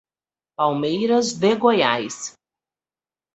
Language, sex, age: Portuguese, female, 40-49